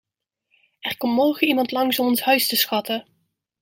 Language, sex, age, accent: Dutch, female, 30-39, Nederlands Nederlands